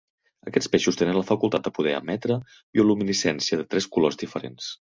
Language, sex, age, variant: Catalan, male, 30-39, Central